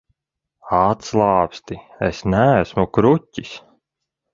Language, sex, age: Latvian, male, 30-39